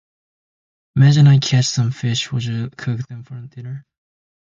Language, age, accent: English, under 19, United States English